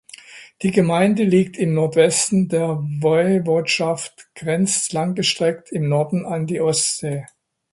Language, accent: German, Deutschland Deutsch